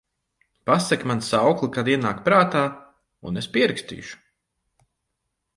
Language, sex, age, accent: Latvian, male, 30-39, Rigas